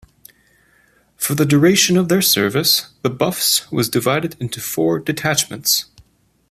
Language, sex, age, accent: English, male, 30-39, United States English